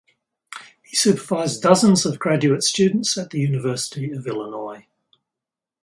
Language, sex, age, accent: English, male, 60-69, Australian English